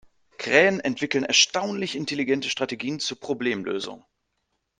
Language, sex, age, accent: German, male, 19-29, Deutschland Deutsch